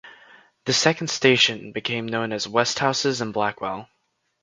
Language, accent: English, United States English